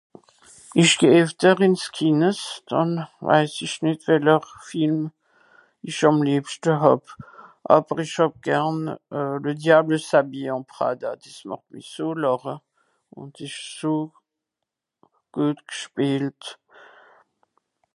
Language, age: Swiss German, 60-69